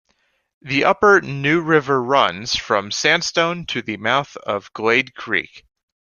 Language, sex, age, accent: English, male, under 19, United States English